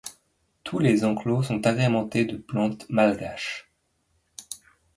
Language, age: French, 30-39